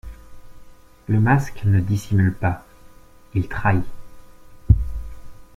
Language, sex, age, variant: French, male, 30-39, Français de métropole